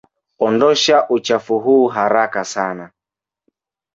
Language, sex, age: Swahili, male, 19-29